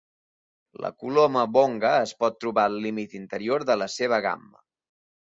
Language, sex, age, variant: Catalan, male, 19-29, Central